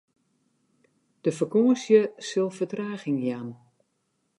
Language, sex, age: Western Frisian, female, 60-69